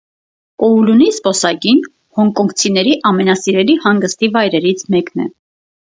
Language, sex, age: Armenian, female, 30-39